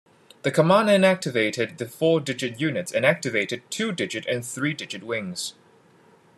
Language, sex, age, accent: English, male, 30-39, Hong Kong English